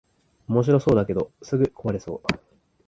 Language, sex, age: Japanese, male, 19-29